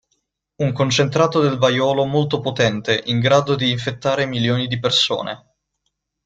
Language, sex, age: Italian, male, 19-29